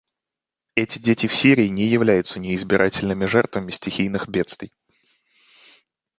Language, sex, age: Russian, male, 19-29